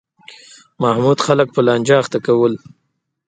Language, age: Pashto, 19-29